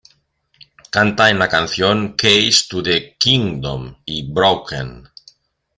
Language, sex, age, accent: Spanish, male, 50-59, España: Norte peninsular (Asturias, Castilla y León, Cantabria, País Vasco, Navarra, Aragón, La Rioja, Guadalajara, Cuenca)